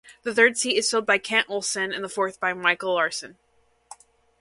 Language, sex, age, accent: English, female, 19-29, United States English